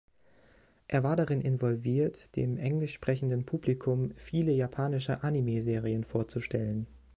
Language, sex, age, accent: German, male, 19-29, Deutschland Deutsch